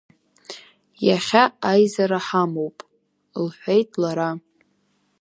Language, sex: Abkhazian, female